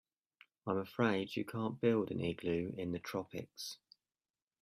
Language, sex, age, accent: English, male, 30-39, England English